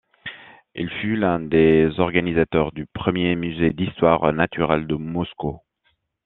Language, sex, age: French, male, 30-39